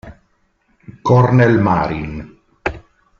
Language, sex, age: Italian, male, 50-59